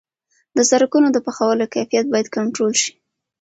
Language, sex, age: Pashto, female, 19-29